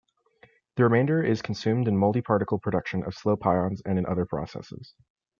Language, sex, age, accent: English, male, under 19, United States English